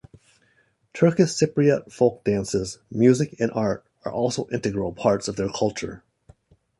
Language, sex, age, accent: English, male, 40-49, United States English